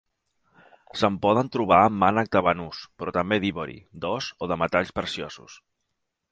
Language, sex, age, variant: Catalan, male, 40-49, Central